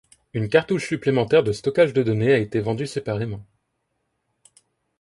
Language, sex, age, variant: French, male, 19-29, Français de métropole